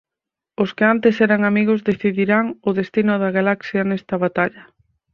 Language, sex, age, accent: Galician, female, 30-39, Oriental (común en zona oriental)